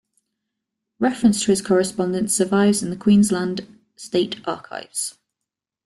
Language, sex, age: English, female, 30-39